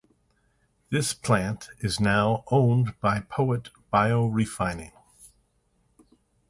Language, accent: English, United States English